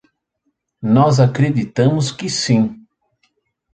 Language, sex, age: Portuguese, male, 30-39